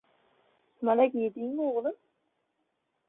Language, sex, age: Uzbek, male, under 19